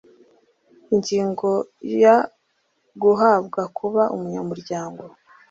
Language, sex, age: Kinyarwanda, female, 19-29